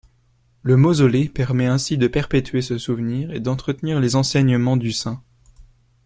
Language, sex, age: French, male, 19-29